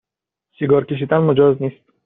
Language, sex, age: Persian, male, under 19